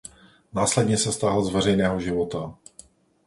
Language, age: Czech, 40-49